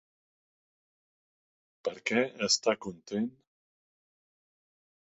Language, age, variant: Catalan, 60-69, Central